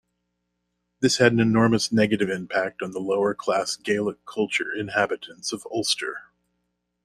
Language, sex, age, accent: English, male, 30-39, United States English